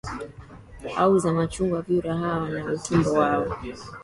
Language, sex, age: Swahili, female, 19-29